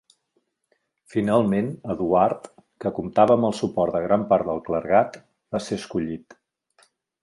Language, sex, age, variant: Catalan, male, 40-49, Central